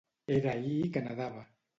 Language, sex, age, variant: Catalan, male, 50-59, Central